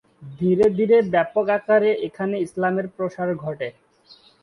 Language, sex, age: Bengali, male, 19-29